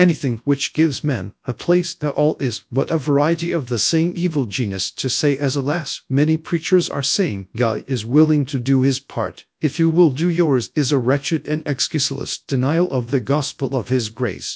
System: TTS, GradTTS